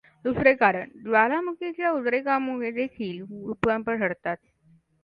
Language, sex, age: Marathi, female, under 19